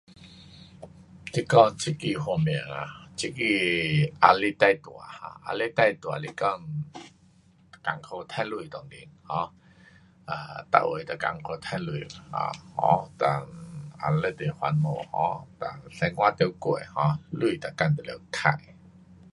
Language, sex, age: Pu-Xian Chinese, male, 50-59